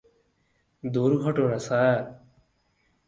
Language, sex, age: Bengali, male, 19-29